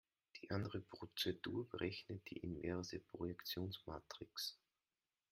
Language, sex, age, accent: German, male, 30-39, Österreichisches Deutsch